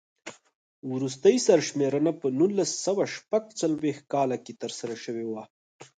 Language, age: Pashto, 19-29